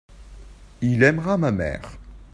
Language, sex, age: French, male, under 19